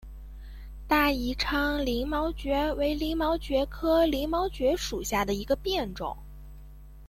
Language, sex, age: Chinese, female, under 19